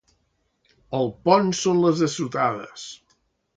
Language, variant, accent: Catalan, Central, central